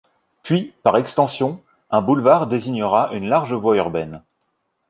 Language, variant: French, Français de métropole